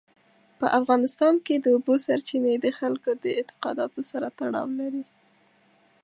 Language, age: Pashto, 30-39